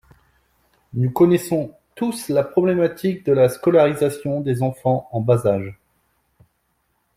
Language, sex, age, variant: French, male, 30-39, Français de métropole